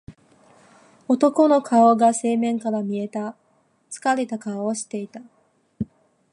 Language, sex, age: Japanese, female, 19-29